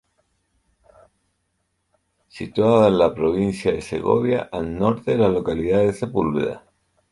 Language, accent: Spanish, Chileno: Chile, Cuyo